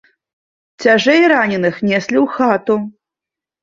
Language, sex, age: Belarusian, female, 30-39